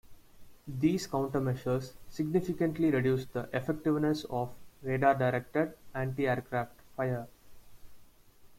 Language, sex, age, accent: English, male, 19-29, India and South Asia (India, Pakistan, Sri Lanka)